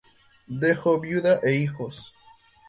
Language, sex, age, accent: Spanish, male, under 19, Andino-Pacífico: Colombia, Perú, Ecuador, oeste de Bolivia y Venezuela andina